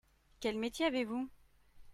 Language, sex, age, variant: French, female, 30-39, Français de métropole